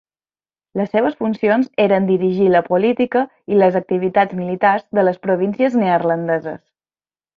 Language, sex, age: Catalan, female, 30-39